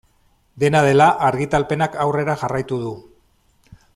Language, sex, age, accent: Basque, male, 40-49, Mendebalekoa (Araba, Bizkaia, Gipuzkoako mendebaleko herri batzuk)